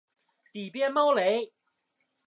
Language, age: Chinese, 19-29